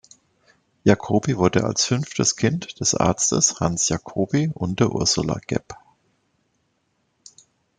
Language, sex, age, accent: German, male, 40-49, Deutschland Deutsch